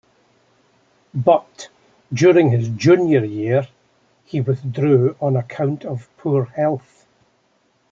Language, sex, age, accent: English, male, 70-79, Scottish English